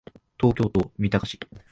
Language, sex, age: Japanese, male, 19-29